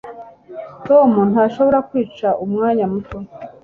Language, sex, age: Kinyarwanda, female, 40-49